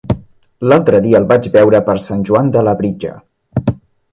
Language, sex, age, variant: Catalan, male, 19-29, Central